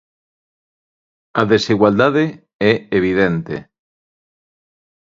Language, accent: Galician, Normativo (estándar)